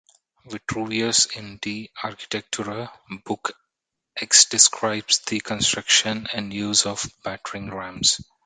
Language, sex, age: English, male, 30-39